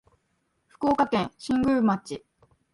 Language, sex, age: Japanese, female, under 19